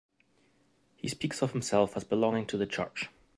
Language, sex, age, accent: English, male, 19-29, Scottish English